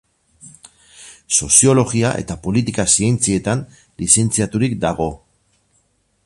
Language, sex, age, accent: Basque, male, 50-59, Mendebalekoa (Araba, Bizkaia, Gipuzkoako mendebaleko herri batzuk)